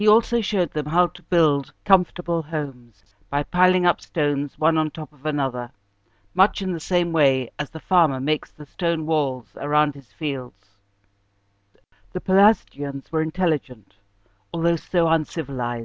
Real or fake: real